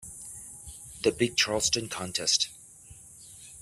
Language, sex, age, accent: English, male, 40-49, United States English